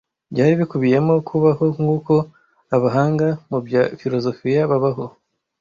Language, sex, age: Kinyarwanda, male, 19-29